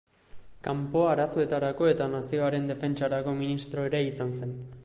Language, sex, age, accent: Basque, male, 19-29, Mendebalekoa (Araba, Bizkaia, Gipuzkoako mendebaleko herri batzuk)